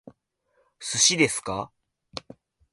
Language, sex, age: Japanese, male, 19-29